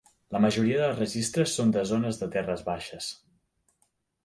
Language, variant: Catalan, Central